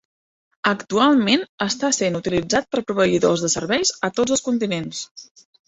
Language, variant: Catalan, Central